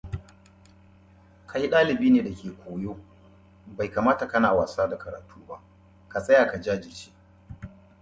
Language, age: English, 30-39